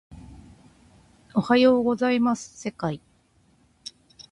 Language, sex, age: Japanese, female, 40-49